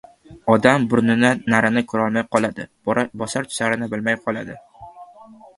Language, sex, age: Uzbek, male, 19-29